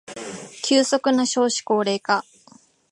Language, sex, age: Japanese, female, 19-29